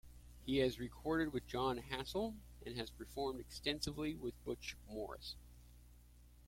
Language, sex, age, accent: English, male, 40-49, United States English